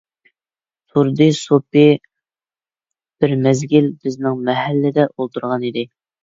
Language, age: Uyghur, 19-29